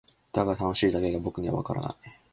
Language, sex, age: Japanese, male, 19-29